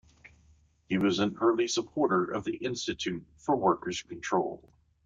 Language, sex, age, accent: English, male, 19-29, United States English